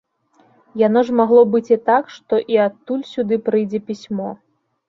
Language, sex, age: Belarusian, female, 19-29